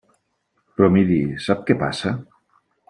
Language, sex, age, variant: Catalan, male, 50-59, Central